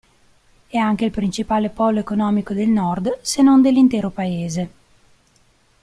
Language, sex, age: Italian, female, 40-49